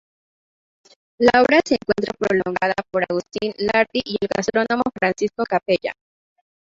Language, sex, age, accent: Spanish, female, 19-29, México